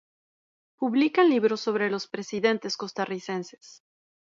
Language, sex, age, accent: Spanish, female, 30-39, México